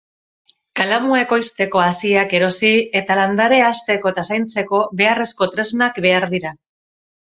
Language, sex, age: Basque, female, 40-49